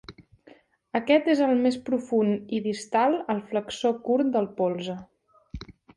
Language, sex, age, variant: Catalan, female, 19-29, Central